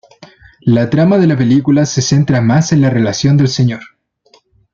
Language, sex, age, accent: Spanish, male, 19-29, Chileno: Chile, Cuyo